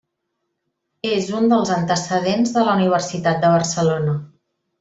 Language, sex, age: Catalan, female, 40-49